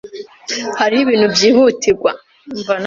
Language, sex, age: Kinyarwanda, female, 19-29